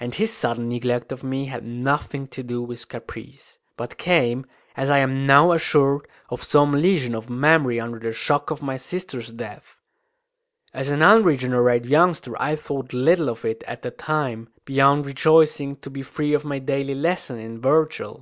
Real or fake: real